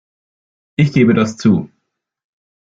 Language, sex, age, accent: German, male, under 19, Deutschland Deutsch